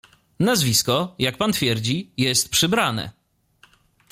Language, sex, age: Polish, male, 30-39